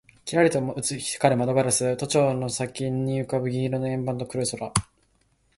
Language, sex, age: Japanese, male, 19-29